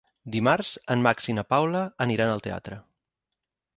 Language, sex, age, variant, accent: Catalan, male, 30-39, Central, Barcelona